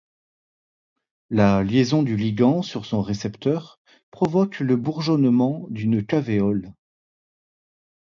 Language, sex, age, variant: French, male, 40-49, Français de métropole